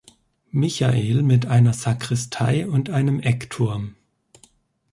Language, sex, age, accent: German, male, 30-39, Deutschland Deutsch